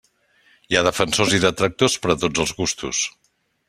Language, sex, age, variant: Catalan, male, 60-69, Central